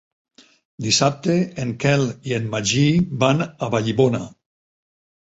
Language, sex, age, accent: Catalan, male, 60-69, valencià